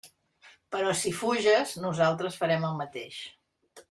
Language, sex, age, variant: Catalan, female, 50-59, Central